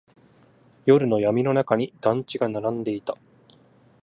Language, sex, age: Japanese, male, under 19